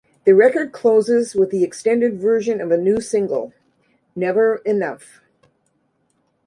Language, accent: English, United States English